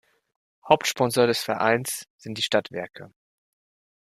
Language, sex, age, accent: German, male, 19-29, Deutschland Deutsch